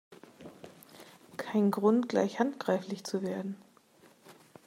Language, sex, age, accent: German, female, 30-39, Deutschland Deutsch